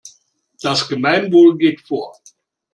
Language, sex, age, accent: German, male, 60-69, Deutschland Deutsch